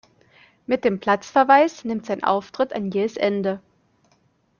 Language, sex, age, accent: German, female, 19-29, Deutschland Deutsch